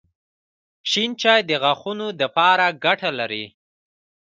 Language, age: Pashto, 19-29